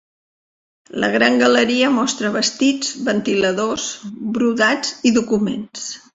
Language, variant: Catalan, Central